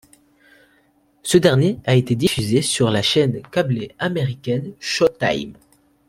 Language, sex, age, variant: French, male, under 19, Français de métropole